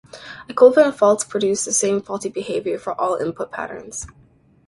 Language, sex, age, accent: English, female, 19-29, United States English